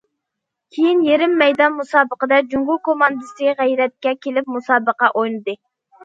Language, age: Uyghur, under 19